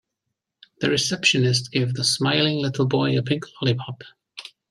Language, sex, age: English, male, 40-49